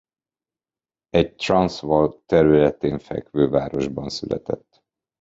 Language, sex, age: Hungarian, male, 40-49